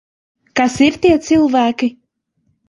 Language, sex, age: Latvian, female, 19-29